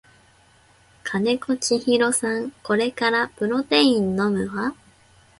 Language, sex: Japanese, female